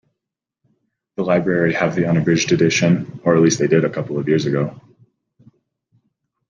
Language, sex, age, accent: English, male, 19-29, United States English